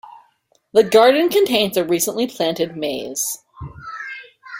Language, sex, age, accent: English, female, 19-29, Canadian English